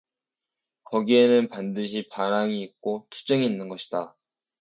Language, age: Korean, 19-29